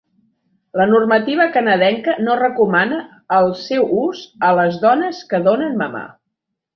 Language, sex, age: Catalan, female, 50-59